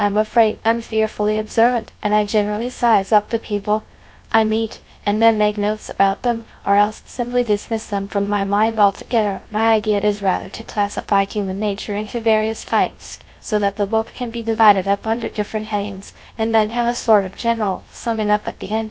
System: TTS, GlowTTS